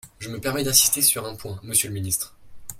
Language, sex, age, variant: French, male, under 19, Français de métropole